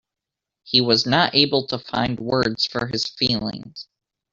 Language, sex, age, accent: English, male, 19-29, United States English